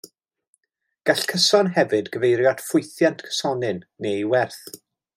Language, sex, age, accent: Welsh, male, 40-49, Y Deyrnas Unedig Cymraeg